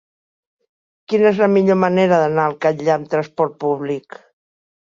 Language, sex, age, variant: Catalan, female, 60-69, Central